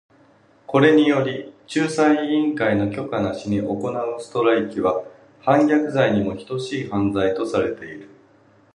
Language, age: Japanese, 50-59